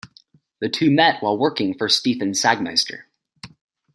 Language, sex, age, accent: English, male, 19-29, United States English